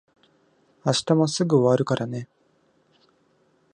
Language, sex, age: Japanese, male, 19-29